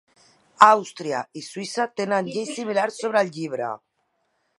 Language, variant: Catalan, Central